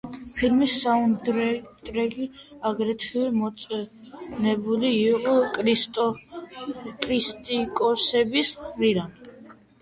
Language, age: Georgian, 19-29